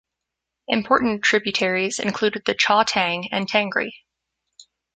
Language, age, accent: English, 19-29, United States English